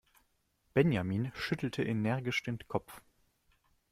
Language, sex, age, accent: German, male, 19-29, Deutschland Deutsch